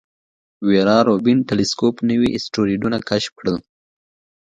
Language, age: Pashto, 19-29